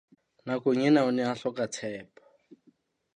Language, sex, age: Southern Sotho, male, 30-39